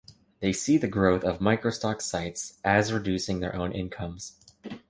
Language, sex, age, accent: English, male, 19-29, United States English